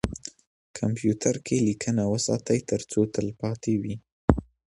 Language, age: Pashto, under 19